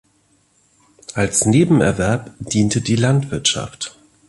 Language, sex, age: German, male, 40-49